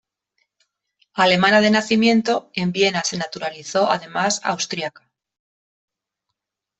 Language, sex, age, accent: Spanish, female, 50-59, España: Centro-Sur peninsular (Madrid, Toledo, Castilla-La Mancha)